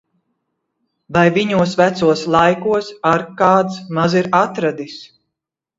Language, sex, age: Latvian, female, 50-59